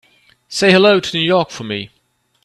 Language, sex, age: English, male, 30-39